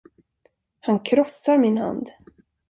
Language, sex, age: Swedish, female, 40-49